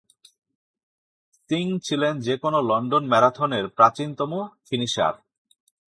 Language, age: Bengali, 30-39